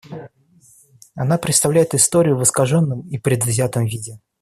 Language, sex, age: Russian, male, under 19